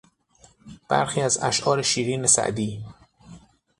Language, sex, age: Persian, male, 30-39